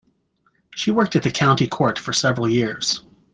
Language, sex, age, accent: English, male, 30-39, United States English